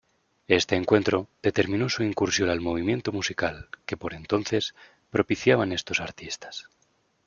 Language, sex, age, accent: Spanish, male, 19-29, España: Centro-Sur peninsular (Madrid, Toledo, Castilla-La Mancha)